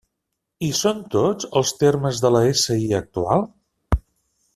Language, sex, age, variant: Catalan, male, 50-59, Central